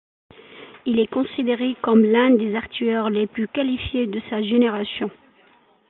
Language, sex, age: French, female, 40-49